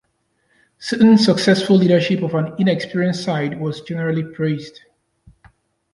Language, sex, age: English, male, 30-39